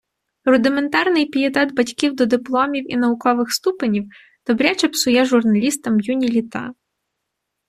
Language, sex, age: Ukrainian, female, 30-39